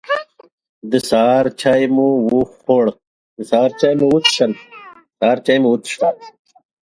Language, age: English, 40-49